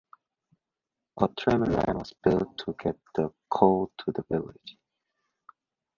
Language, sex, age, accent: English, male, 19-29, Hong Kong English